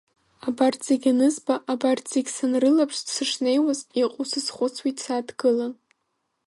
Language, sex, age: Abkhazian, female, under 19